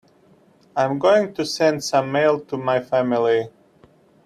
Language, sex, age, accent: English, male, 40-49, Australian English